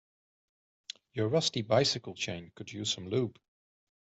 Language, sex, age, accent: English, male, 40-49, England English